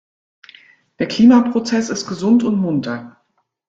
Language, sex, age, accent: German, female, 50-59, Deutschland Deutsch